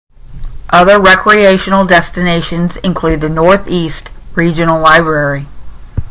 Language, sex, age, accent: English, female, 40-49, United States English; Midwestern